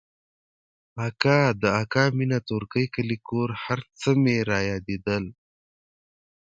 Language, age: Pashto, 19-29